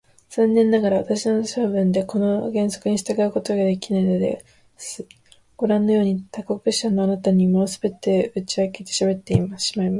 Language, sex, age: Japanese, female, 19-29